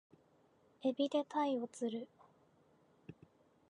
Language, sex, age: Japanese, female, 19-29